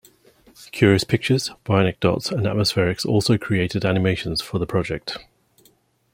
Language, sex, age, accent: English, male, 50-59, England English